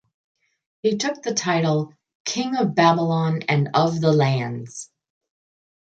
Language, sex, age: English, female, 50-59